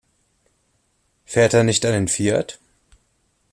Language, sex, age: German, male, 30-39